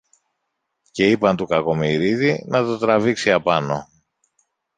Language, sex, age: Greek, male, 50-59